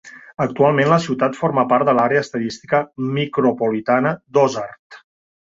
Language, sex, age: Catalan, male, 50-59